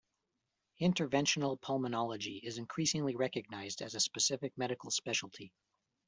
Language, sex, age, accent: English, male, 40-49, United States English